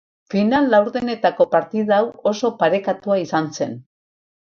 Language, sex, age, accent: Basque, female, 70-79, Mendebalekoa (Araba, Bizkaia, Gipuzkoako mendebaleko herri batzuk)